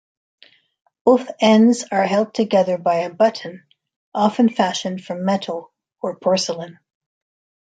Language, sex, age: English, female, 60-69